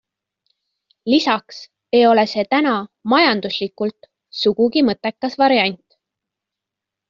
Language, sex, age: Estonian, female, 19-29